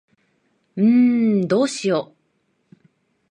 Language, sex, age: Japanese, female, 30-39